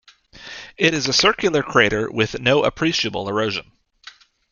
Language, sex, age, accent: English, male, 30-39, Canadian English